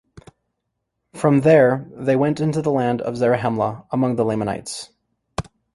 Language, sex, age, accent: English, male, 19-29, United States English